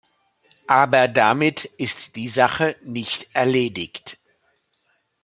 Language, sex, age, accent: German, male, 50-59, Deutschland Deutsch